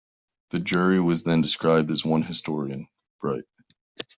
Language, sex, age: English, male, 19-29